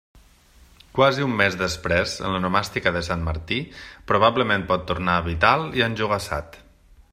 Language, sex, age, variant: Catalan, male, 30-39, Nord-Occidental